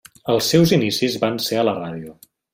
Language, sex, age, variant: Catalan, male, 19-29, Central